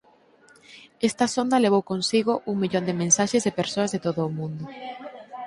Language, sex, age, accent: Galician, female, under 19, Normativo (estándar)